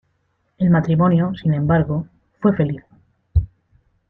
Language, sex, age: Spanish, female, 30-39